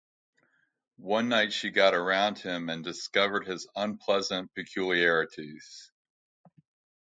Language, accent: English, United States English